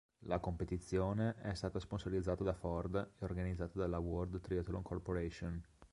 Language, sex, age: Italian, male, 19-29